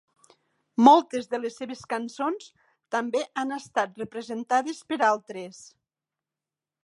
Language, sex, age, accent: Catalan, female, 60-69, occidental